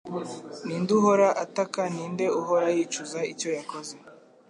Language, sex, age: Kinyarwanda, male, 19-29